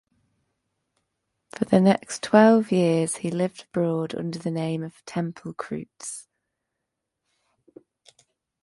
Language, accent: English, England English